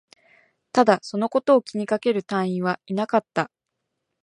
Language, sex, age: Japanese, female, 19-29